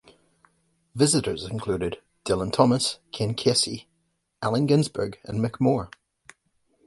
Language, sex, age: English, male, 50-59